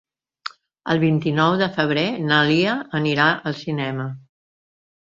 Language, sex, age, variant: Catalan, female, 60-69, Central